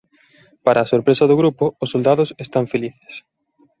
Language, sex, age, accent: Galician, male, 30-39, Normativo (estándar)